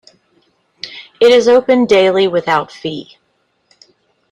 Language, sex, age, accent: English, female, 40-49, United States English